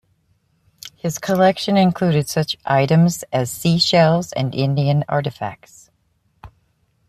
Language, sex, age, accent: English, female, 50-59, United States English